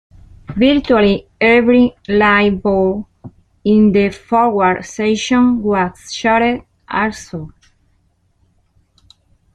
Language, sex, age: English, female, 50-59